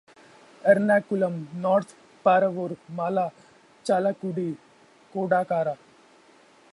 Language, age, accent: English, 19-29, India and South Asia (India, Pakistan, Sri Lanka)